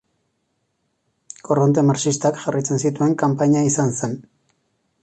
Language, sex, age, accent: Basque, male, 40-49, Erdialdekoa edo Nafarra (Gipuzkoa, Nafarroa)